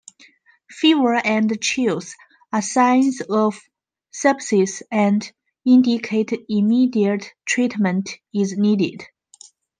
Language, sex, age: English, female, 30-39